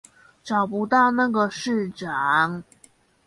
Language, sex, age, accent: Chinese, female, under 19, 出生地：新北市